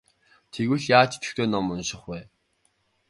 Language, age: Mongolian, 19-29